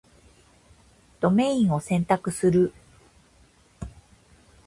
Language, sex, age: Japanese, female, 30-39